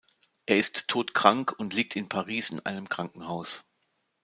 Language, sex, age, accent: German, male, 50-59, Deutschland Deutsch